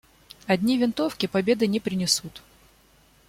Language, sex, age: Russian, female, 19-29